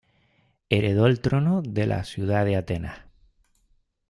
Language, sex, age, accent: Spanish, male, 40-49, España: Islas Canarias